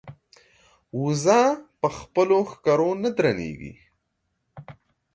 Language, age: Pashto, 30-39